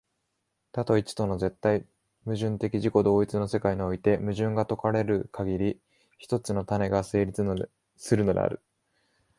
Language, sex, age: Japanese, male, 19-29